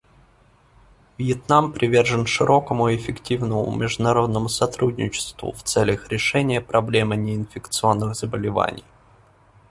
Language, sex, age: Russian, male, 19-29